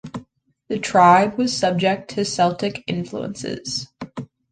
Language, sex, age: English, female, 19-29